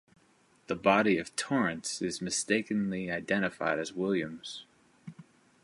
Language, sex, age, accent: English, male, 30-39, United States English